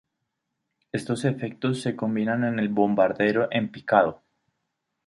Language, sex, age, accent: Spanish, male, 30-39, Andino-Pacífico: Colombia, Perú, Ecuador, oeste de Bolivia y Venezuela andina